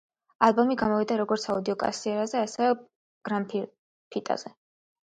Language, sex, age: Georgian, female, 19-29